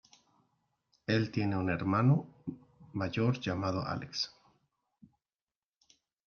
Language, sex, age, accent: Spanish, male, 40-49, México